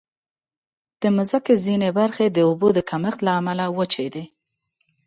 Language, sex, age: Pashto, female, 30-39